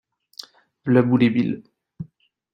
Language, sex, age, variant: French, male, 30-39, Français de métropole